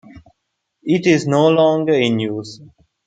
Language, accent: English, India and South Asia (India, Pakistan, Sri Lanka)